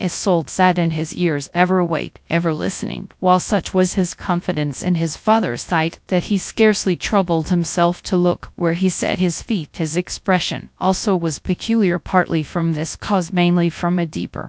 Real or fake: fake